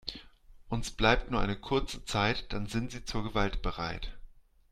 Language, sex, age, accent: German, male, 40-49, Deutschland Deutsch